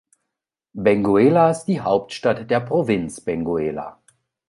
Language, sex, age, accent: German, male, 40-49, Deutschland Deutsch